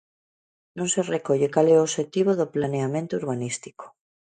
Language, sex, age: Galician, female, 40-49